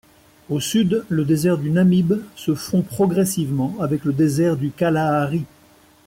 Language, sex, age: French, male, 60-69